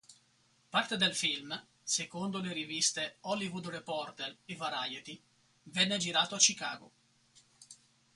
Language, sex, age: Italian, male, 40-49